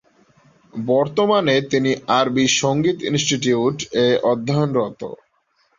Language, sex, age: Bengali, male, 19-29